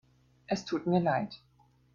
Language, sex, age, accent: German, female, 19-29, Deutschland Deutsch